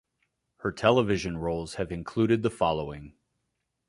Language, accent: English, United States English